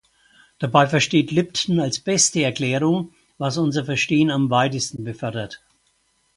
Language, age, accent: German, 70-79, Deutschland Deutsch